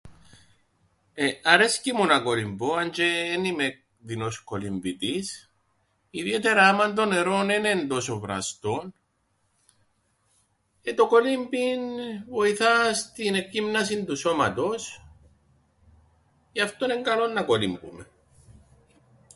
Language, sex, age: Greek, male, 40-49